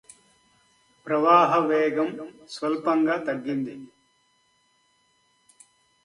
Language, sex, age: Telugu, male, 60-69